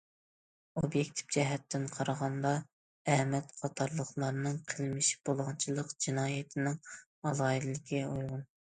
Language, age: Uyghur, 19-29